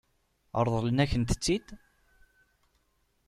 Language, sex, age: Kabyle, male, 30-39